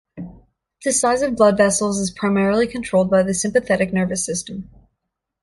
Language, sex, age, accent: English, female, 19-29, United States English